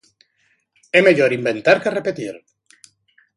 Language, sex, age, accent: Galician, male, 40-49, Normativo (estándar)